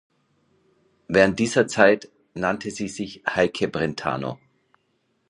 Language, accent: German, Österreichisches Deutsch